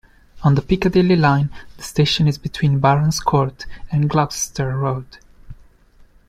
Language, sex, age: English, male, 30-39